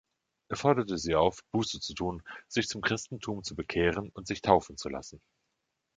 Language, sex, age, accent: German, male, 30-39, Deutschland Deutsch